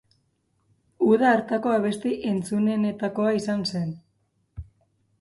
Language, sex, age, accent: Basque, female, 19-29, Mendebalekoa (Araba, Bizkaia, Gipuzkoako mendebaleko herri batzuk)